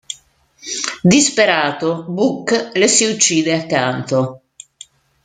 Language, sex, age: Italian, female, 60-69